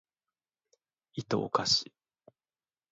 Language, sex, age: Japanese, male, 19-29